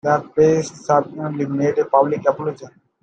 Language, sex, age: English, male, 19-29